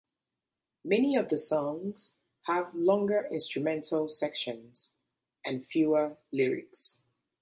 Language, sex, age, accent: English, female, 30-39, England English